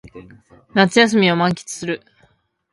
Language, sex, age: Japanese, female, 19-29